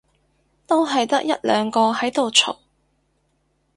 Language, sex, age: Cantonese, female, 19-29